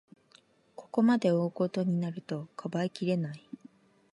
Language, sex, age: Japanese, female, 19-29